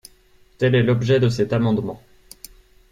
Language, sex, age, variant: French, male, 30-39, Français de métropole